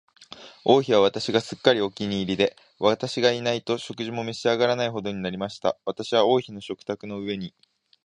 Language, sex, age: Japanese, male, 19-29